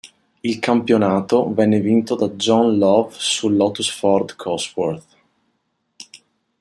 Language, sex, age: Italian, male, 30-39